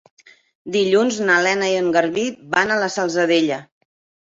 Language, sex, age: Catalan, female, 50-59